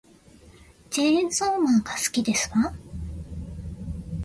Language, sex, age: Japanese, female, 30-39